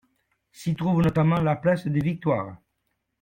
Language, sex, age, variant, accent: French, male, 70-79, Français d'Amérique du Nord, Français du Canada